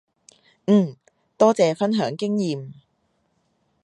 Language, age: Cantonese, 30-39